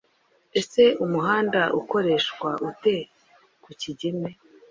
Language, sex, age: Kinyarwanda, female, 30-39